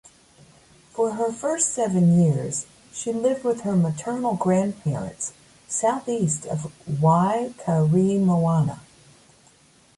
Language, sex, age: English, female, 60-69